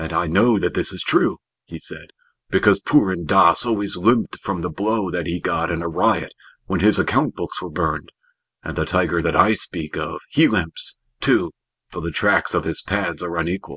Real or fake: real